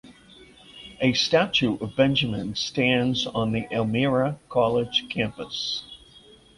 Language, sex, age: English, male, 60-69